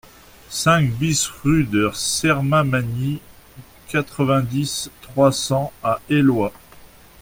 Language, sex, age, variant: French, male, 40-49, Français de métropole